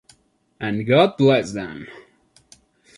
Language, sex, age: English, male, 19-29